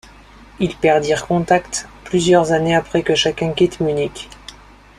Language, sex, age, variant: French, male, 30-39, Français de métropole